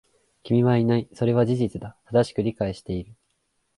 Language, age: Japanese, 19-29